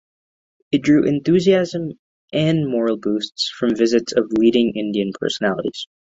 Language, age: English, under 19